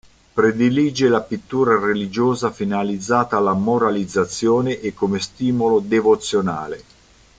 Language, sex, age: Italian, male, 50-59